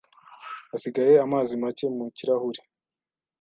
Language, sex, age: Kinyarwanda, male, 19-29